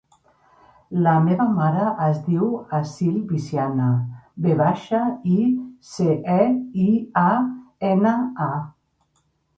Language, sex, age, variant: Catalan, female, 50-59, Central